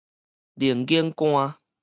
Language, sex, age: Min Nan Chinese, male, 19-29